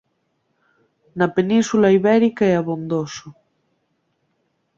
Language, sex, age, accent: Galician, female, 19-29, Central (gheada)